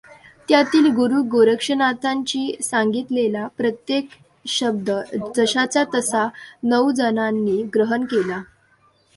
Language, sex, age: Marathi, female, under 19